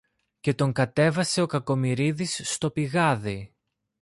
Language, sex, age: Greek, male, 19-29